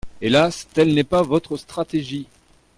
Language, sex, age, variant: French, male, 40-49, Français de métropole